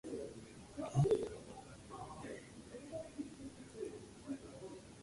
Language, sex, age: English, male, under 19